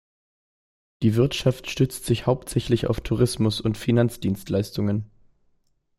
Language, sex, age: German, male, 19-29